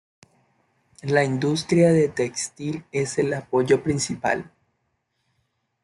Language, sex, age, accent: Spanish, male, 19-29, Andino-Pacífico: Colombia, Perú, Ecuador, oeste de Bolivia y Venezuela andina